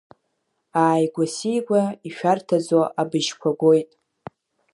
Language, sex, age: Abkhazian, female, under 19